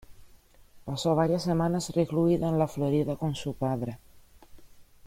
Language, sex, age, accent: Spanish, female, 19-29, España: Centro-Sur peninsular (Madrid, Toledo, Castilla-La Mancha)